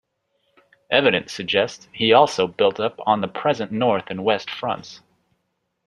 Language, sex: English, male